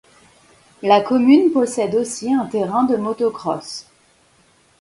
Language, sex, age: French, female, 30-39